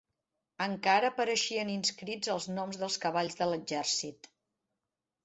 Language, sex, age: Catalan, female, 50-59